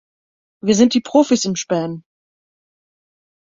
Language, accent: German, Deutschland Deutsch